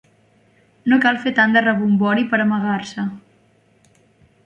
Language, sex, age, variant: Catalan, female, 19-29, Central